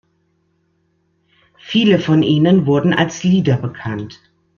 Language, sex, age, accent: German, female, 40-49, Deutschland Deutsch